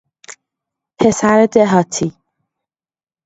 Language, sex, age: Persian, female, 19-29